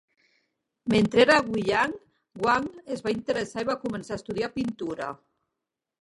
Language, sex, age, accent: Catalan, female, 40-49, central; nord-occidental